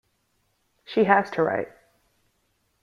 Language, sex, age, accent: English, female, 40-49, United States English